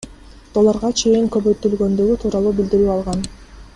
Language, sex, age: Kyrgyz, female, 19-29